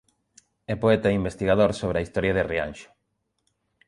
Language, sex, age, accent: Galician, male, 30-39, Normativo (estándar)